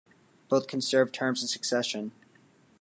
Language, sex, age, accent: English, male, 19-29, United States English